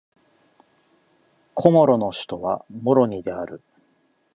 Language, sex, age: Japanese, male, 40-49